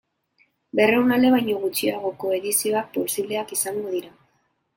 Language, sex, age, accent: Basque, female, 19-29, Mendebalekoa (Araba, Bizkaia, Gipuzkoako mendebaleko herri batzuk)